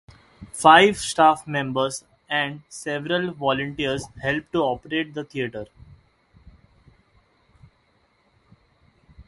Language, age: English, under 19